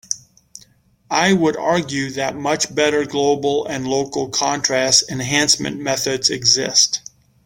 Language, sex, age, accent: English, male, 50-59, United States English